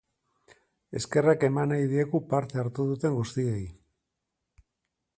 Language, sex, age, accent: Basque, male, 40-49, Mendebalekoa (Araba, Bizkaia, Gipuzkoako mendebaleko herri batzuk)